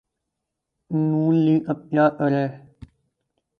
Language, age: Urdu, 19-29